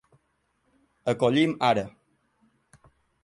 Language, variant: Catalan, Balear